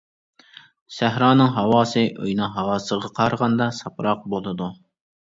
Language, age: Uyghur, 19-29